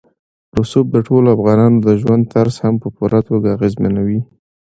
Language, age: Pashto, 19-29